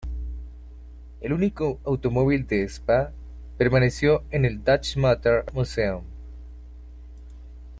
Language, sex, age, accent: Spanish, male, 30-39, Andino-Pacífico: Colombia, Perú, Ecuador, oeste de Bolivia y Venezuela andina